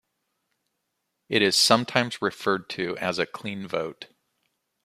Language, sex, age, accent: English, male, 40-49, United States English